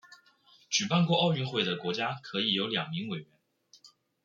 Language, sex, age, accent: Chinese, male, 19-29, 出生地：湖北省